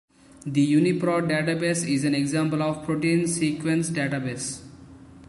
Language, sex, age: English, male, 19-29